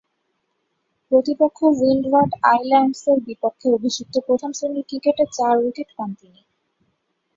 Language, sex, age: Bengali, female, 19-29